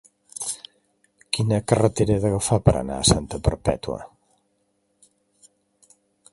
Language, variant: Catalan, Central